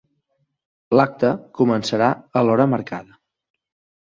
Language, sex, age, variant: Catalan, male, 30-39, Central